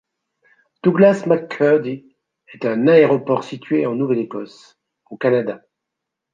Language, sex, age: French, male, 60-69